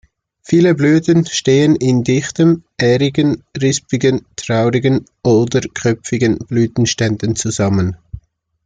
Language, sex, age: German, male, 19-29